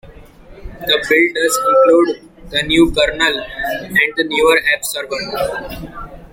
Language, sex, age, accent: English, male, 19-29, India and South Asia (India, Pakistan, Sri Lanka)